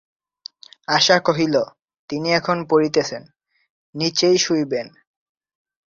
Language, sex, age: Bengali, male, 19-29